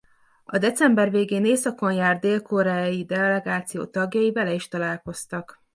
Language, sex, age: Hungarian, female, 19-29